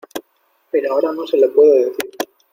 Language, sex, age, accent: Spanish, male, 19-29, España: Norte peninsular (Asturias, Castilla y León, Cantabria, País Vasco, Navarra, Aragón, La Rioja, Guadalajara, Cuenca)